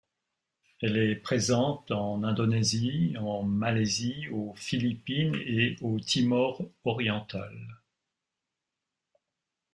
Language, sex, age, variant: French, male, 50-59, Français de métropole